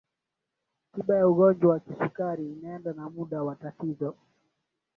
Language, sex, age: Swahili, male, 19-29